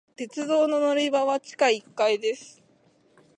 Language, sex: Japanese, female